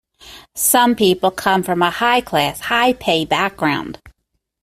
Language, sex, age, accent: English, female, 40-49, United States English